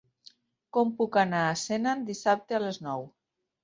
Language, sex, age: Catalan, female, 50-59